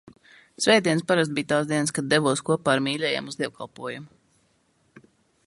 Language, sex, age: Latvian, female, 19-29